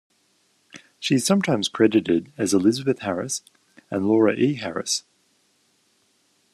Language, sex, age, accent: English, male, 30-39, Australian English